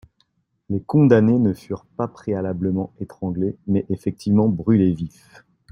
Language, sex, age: French, male, 40-49